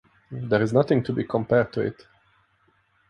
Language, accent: English, United States English